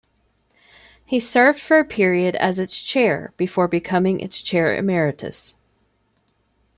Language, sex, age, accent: English, female, 30-39, United States English